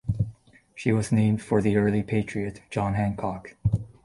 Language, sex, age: English, male, 19-29